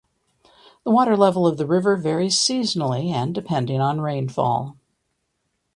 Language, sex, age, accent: English, female, 60-69, United States English